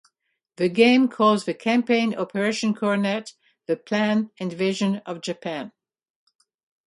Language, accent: English, United States English